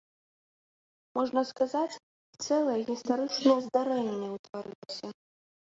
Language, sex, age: Belarusian, female, 30-39